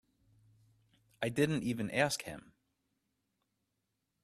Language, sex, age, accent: English, male, 30-39, United States English